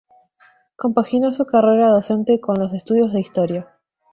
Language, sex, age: Spanish, female, 19-29